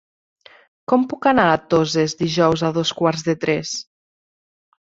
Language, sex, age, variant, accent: Catalan, female, 19-29, Nord-Occidental, Lleidatà